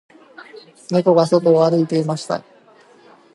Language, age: Japanese, 19-29